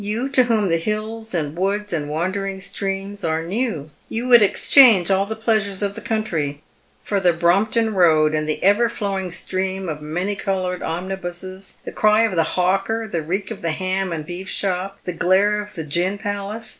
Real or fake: real